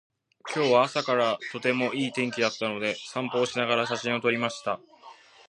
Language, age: Japanese, 19-29